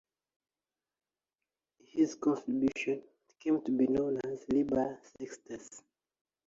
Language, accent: English, England English